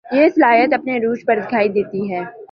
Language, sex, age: Urdu, male, 19-29